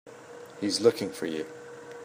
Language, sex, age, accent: English, male, 30-39, England English